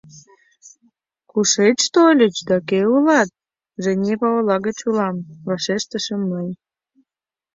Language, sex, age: Mari, female, 19-29